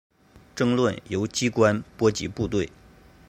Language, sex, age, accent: Chinese, male, 30-39, 出生地：河南省